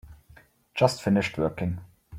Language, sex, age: English, male, 19-29